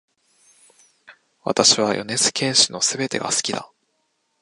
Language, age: Japanese, 19-29